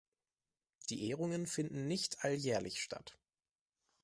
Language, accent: German, Deutschland Deutsch